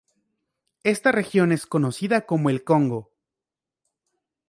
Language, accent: Spanish, México